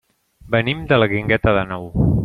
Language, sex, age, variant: Catalan, male, 40-49, Central